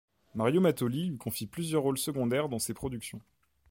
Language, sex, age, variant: French, male, 19-29, Français de métropole